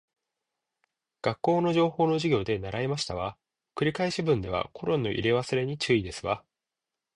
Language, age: Japanese, 30-39